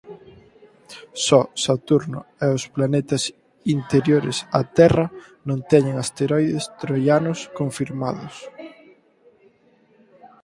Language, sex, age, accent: Galician, male, 19-29, Atlántico (seseo e gheada)